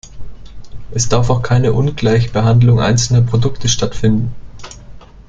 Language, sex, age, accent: German, male, 19-29, Deutschland Deutsch